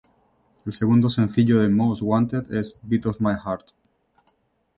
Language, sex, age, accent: Spanish, male, 30-39, España: Norte peninsular (Asturias, Castilla y León, Cantabria, País Vasco, Navarra, Aragón, La Rioja, Guadalajara, Cuenca)